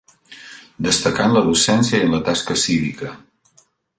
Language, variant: Catalan, Central